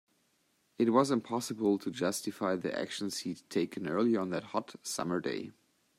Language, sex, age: English, male, 19-29